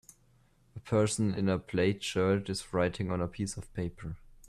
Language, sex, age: English, male, under 19